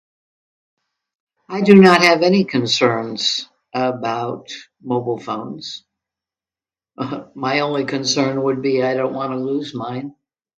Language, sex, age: English, female, 70-79